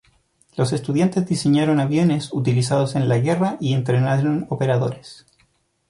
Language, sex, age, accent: Spanish, male, 30-39, Chileno: Chile, Cuyo